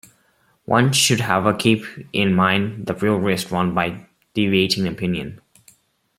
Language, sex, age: English, male, 19-29